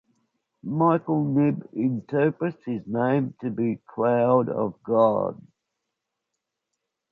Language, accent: English, Australian English